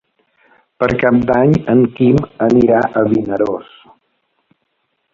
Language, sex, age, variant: Catalan, male, 50-59, Balear